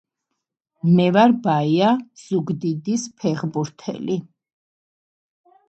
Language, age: Georgian, under 19